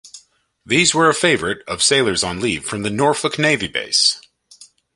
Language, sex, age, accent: English, male, 30-39, United States English